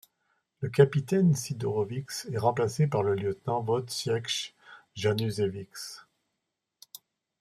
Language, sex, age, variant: French, male, 60-69, Français de métropole